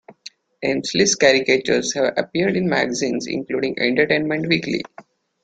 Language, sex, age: English, male, 30-39